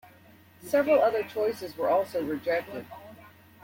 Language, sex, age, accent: English, female, 40-49, United States English